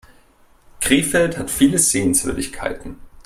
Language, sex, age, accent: German, male, 30-39, Deutschland Deutsch